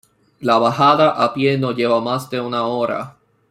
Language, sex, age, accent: Spanish, male, 19-29, Caribe: Cuba, Venezuela, Puerto Rico, República Dominicana, Panamá, Colombia caribeña, México caribeño, Costa del golfo de México